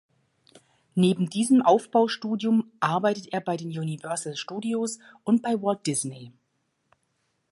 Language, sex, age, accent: German, female, 40-49, Deutschland Deutsch